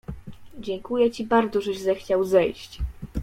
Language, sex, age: Polish, female, 19-29